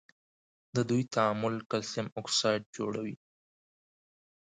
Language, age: Pashto, 19-29